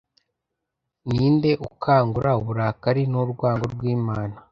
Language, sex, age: Kinyarwanda, male, under 19